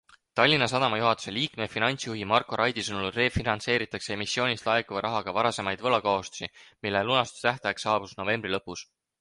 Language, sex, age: Estonian, male, 19-29